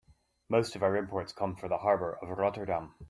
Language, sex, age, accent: English, male, 40-49, England English